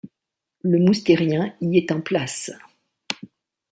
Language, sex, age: French, female, 60-69